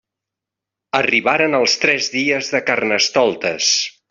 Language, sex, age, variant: Catalan, male, 50-59, Central